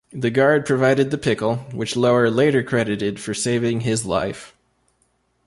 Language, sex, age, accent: English, male, 19-29, United States English